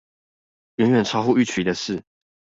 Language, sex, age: Chinese, male, 19-29